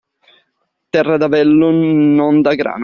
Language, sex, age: Italian, male, 19-29